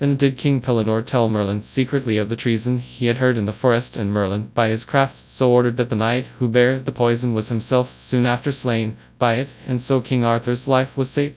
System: TTS, FastPitch